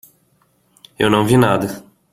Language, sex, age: Portuguese, male, 19-29